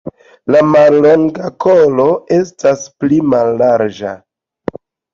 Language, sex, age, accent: Esperanto, male, 30-39, Internacia